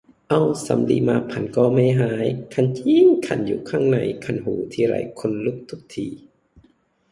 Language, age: Thai, 19-29